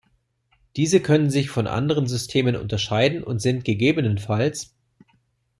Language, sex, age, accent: German, male, 40-49, Deutschland Deutsch